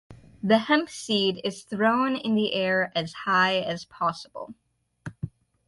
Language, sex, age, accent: English, female, 19-29, United States English